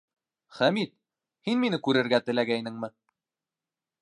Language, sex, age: Bashkir, male, 19-29